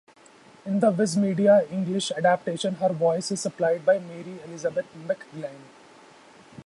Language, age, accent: English, 19-29, India and South Asia (India, Pakistan, Sri Lanka)